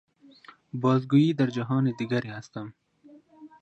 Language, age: Pashto, 19-29